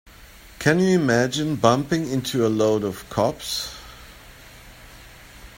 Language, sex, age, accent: English, male, 40-49, United States English